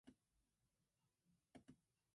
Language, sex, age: English, female, under 19